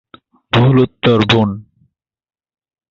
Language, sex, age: Bengali, male, 19-29